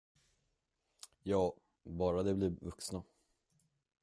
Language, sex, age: Swedish, male, under 19